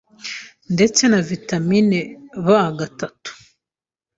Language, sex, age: Kinyarwanda, female, 19-29